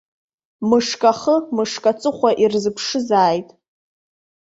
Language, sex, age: Abkhazian, female, 19-29